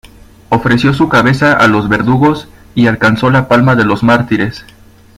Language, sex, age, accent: Spanish, male, 19-29, México